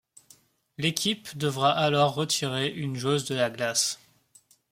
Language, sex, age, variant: French, male, 19-29, Français de métropole